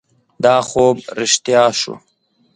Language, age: Pashto, 19-29